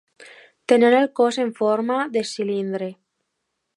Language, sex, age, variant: Catalan, female, under 19, Alacantí